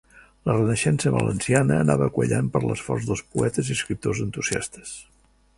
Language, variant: Catalan, Central